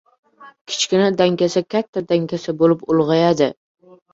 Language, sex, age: Uzbek, male, under 19